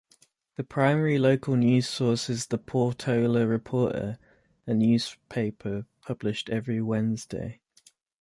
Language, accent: English, England English